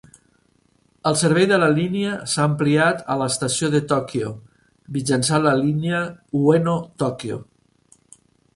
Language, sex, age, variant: Catalan, male, 60-69, Central